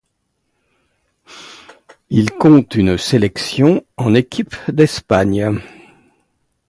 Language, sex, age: French, male, 60-69